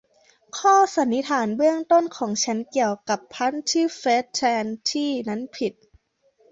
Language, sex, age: Thai, female, under 19